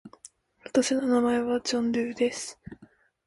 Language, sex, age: Japanese, female, 19-29